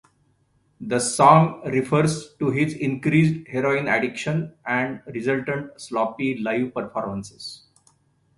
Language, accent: English, India and South Asia (India, Pakistan, Sri Lanka)